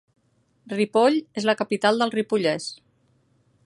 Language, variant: Catalan, Central